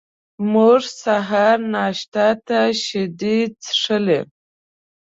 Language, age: Pashto, 19-29